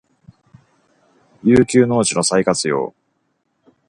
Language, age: Japanese, 19-29